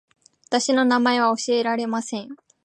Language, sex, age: Japanese, female, 19-29